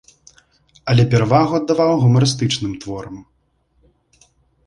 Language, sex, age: Belarusian, male, 19-29